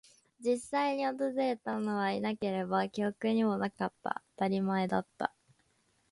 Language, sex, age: Japanese, female, 19-29